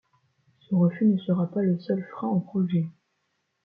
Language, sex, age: French, female, under 19